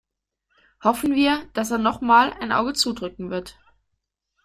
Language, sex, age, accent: German, female, 19-29, Deutschland Deutsch